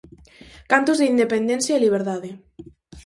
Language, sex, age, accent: Galician, female, 19-29, Atlántico (seseo e gheada)